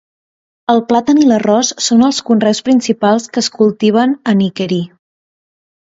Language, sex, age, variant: Catalan, female, 19-29, Central